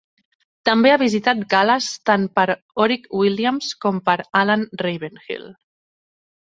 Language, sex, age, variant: Catalan, female, 19-29, Central